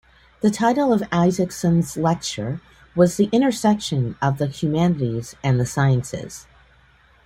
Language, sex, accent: English, female, United States English